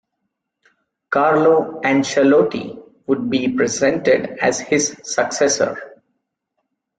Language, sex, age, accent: English, male, 19-29, India and South Asia (India, Pakistan, Sri Lanka)